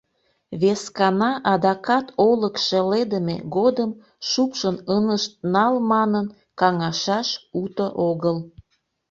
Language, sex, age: Mari, female, 40-49